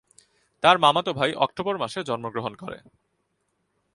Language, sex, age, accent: Bengali, male, 19-29, প্রমিত